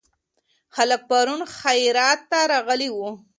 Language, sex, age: Pashto, female, 19-29